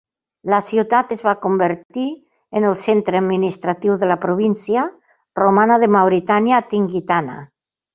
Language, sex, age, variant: Catalan, female, 70-79, Central